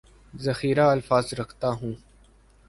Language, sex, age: Urdu, male, 19-29